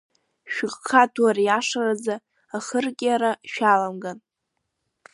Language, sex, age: Abkhazian, female, under 19